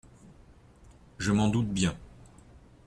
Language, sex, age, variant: French, male, 40-49, Français de métropole